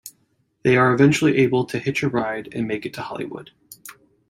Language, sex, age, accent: English, male, 30-39, United States English